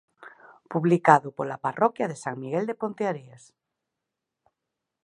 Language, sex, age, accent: Galician, female, 40-49, Oriental (común en zona oriental)